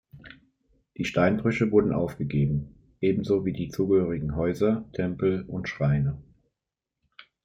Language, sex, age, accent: German, male, 30-39, Deutschland Deutsch